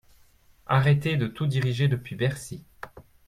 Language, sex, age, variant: French, male, 30-39, Français de métropole